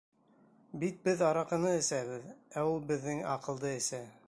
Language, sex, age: Bashkir, male, 40-49